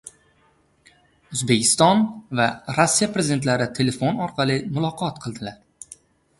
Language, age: Uzbek, 19-29